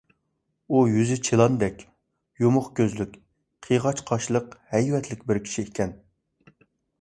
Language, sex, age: Uyghur, male, 19-29